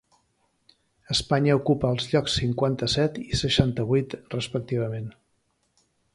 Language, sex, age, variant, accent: Catalan, male, 50-59, Central, central